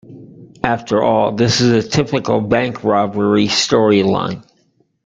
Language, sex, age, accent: English, male, 60-69, United States English